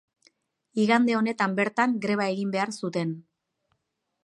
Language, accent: Basque, Mendebalekoa (Araba, Bizkaia, Gipuzkoako mendebaleko herri batzuk)